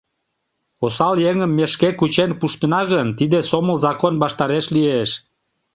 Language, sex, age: Mari, male, 50-59